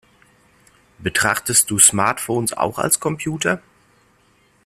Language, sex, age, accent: German, male, 40-49, Deutschland Deutsch